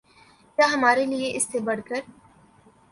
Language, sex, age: Urdu, female, 19-29